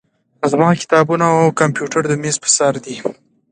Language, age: Pashto, 30-39